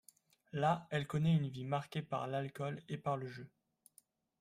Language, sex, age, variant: French, male, 19-29, Français de métropole